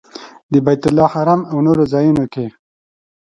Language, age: Pashto, 30-39